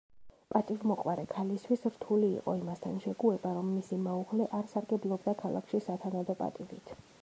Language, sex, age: Georgian, female, 19-29